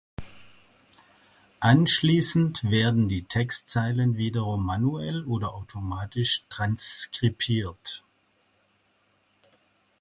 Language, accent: German, Deutschland Deutsch